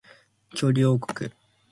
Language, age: Japanese, 19-29